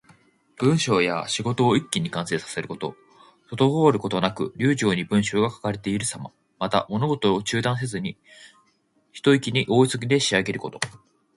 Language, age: Japanese, 19-29